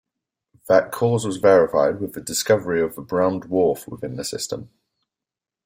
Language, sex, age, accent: English, male, 19-29, England English